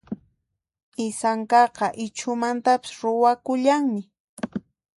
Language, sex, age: Puno Quechua, female, 30-39